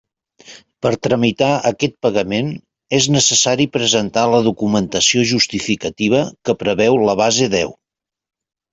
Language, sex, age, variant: Catalan, male, 50-59, Central